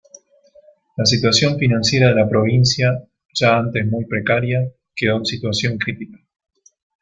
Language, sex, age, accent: Spanish, male, 30-39, Rioplatense: Argentina, Uruguay, este de Bolivia, Paraguay